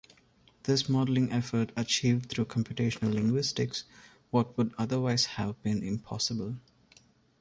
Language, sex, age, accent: English, male, 19-29, India and South Asia (India, Pakistan, Sri Lanka)